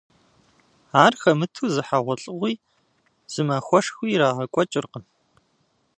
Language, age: Kabardian, 40-49